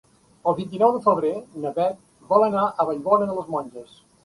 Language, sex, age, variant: Catalan, male, 60-69, Central